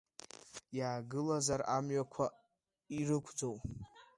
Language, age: Abkhazian, under 19